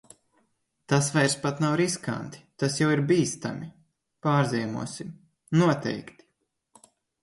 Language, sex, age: Latvian, male, 19-29